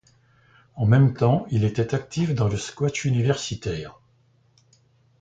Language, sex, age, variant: French, male, 70-79, Français de métropole